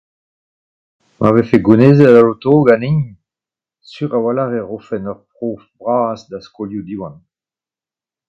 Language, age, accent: Breton, 70-79, Leoneg